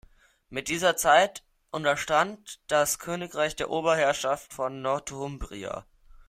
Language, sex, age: German, male, under 19